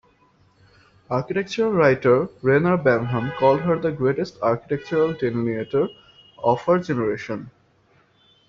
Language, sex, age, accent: English, male, 19-29, India and South Asia (India, Pakistan, Sri Lanka)